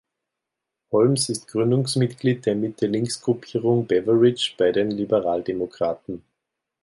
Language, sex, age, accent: German, male, 30-39, Österreichisches Deutsch